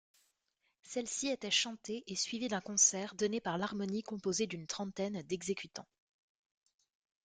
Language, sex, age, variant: French, female, 19-29, Français de métropole